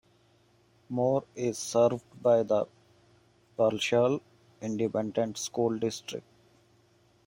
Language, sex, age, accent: English, male, 30-39, India and South Asia (India, Pakistan, Sri Lanka)